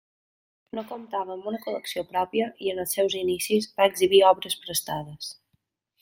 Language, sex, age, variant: Catalan, female, 19-29, Balear